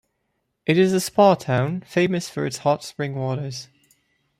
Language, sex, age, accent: English, male, 19-29, England English